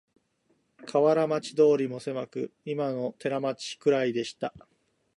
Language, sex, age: Japanese, male, 40-49